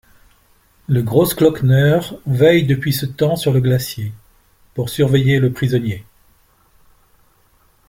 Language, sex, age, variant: French, male, 60-69, Français de métropole